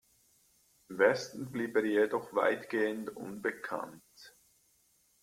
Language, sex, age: German, male, 40-49